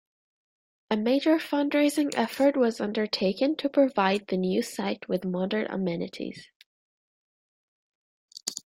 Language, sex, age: English, female, 19-29